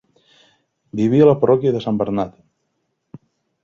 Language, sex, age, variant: Catalan, male, 30-39, Central